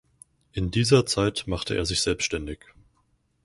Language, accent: German, Deutschland Deutsch